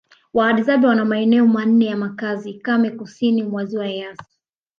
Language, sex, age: Swahili, male, 19-29